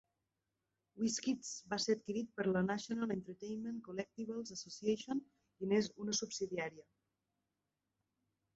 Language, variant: Catalan, Central